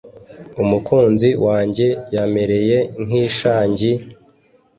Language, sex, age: Kinyarwanda, male, 19-29